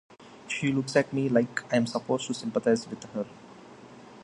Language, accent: English, India and South Asia (India, Pakistan, Sri Lanka)